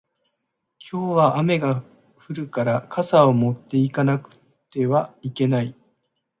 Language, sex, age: Japanese, male, 40-49